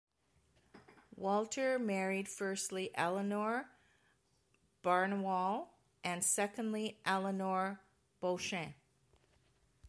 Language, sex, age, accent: English, male, 19-29, Canadian English